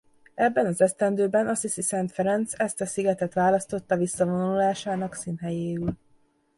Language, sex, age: Hungarian, female, 19-29